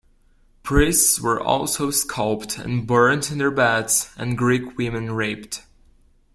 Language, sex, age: English, male, under 19